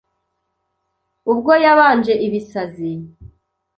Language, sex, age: Kinyarwanda, female, 30-39